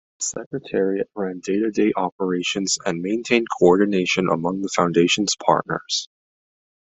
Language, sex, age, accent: English, male, under 19, United States English